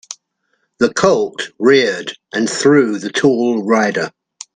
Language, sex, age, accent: English, male, 70-79, England English